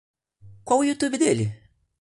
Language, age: Portuguese, under 19